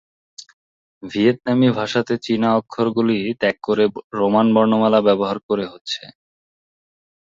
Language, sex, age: Bengali, male, 19-29